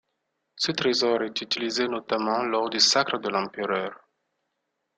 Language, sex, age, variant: French, male, 30-39, Français d'Afrique subsaharienne et des îles africaines